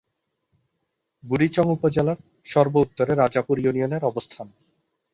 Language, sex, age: Bengali, male, 30-39